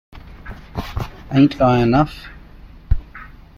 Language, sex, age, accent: English, male, 50-59, Australian English